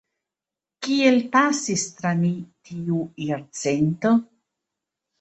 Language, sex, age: Esperanto, female, 50-59